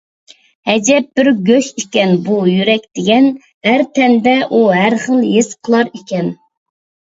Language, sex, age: Uyghur, female, 19-29